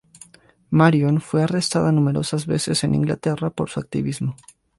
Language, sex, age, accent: Spanish, male, 19-29, Andino-Pacífico: Colombia, Perú, Ecuador, oeste de Bolivia y Venezuela andina